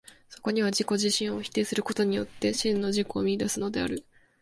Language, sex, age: Japanese, female, 19-29